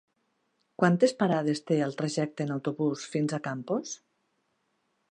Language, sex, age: Catalan, female, 50-59